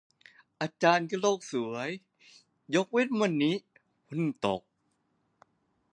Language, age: Thai, 30-39